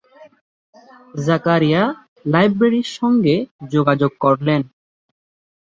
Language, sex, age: Bengali, male, 19-29